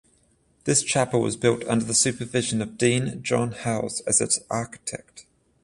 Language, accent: English, United States English; Australian English; England English; New Zealand English; Welsh English